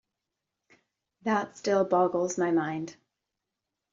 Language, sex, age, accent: English, female, 30-39, Canadian English